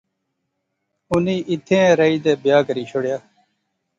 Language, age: Pahari-Potwari, 30-39